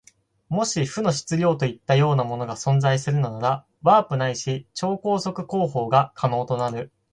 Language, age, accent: Japanese, 19-29, 標準語